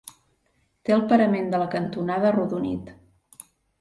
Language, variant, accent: Catalan, Central, central